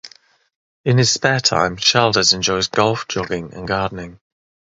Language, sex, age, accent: English, male, 30-39, England English